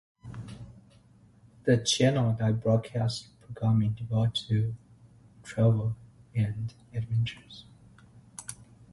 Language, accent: English, United States English